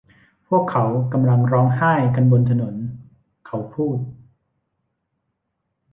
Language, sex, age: Thai, male, 19-29